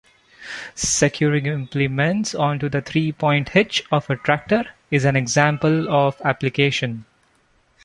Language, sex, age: English, male, 19-29